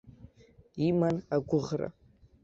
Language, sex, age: Abkhazian, male, under 19